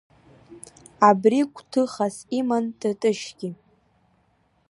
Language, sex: Abkhazian, female